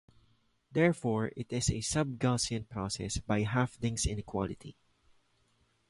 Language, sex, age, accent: English, male, 19-29, Filipino